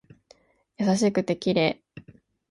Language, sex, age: Japanese, female, 19-29